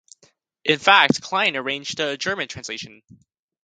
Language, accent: English, United States English